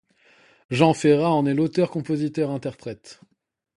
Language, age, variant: French, 30-39, Français de métropole